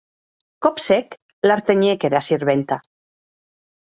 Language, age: Occitan, 50-59